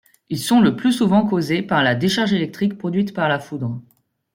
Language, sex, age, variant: French, female, 30-39, Français de métropole